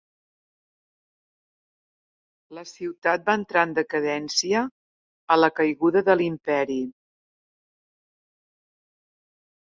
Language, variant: Catalan, Central